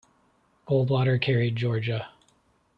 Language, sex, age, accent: English, male, 30-39, United States English